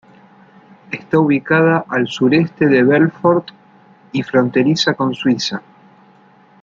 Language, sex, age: Spanish, male, 40-49